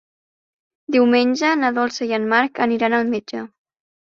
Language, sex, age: Catalan, female, under 19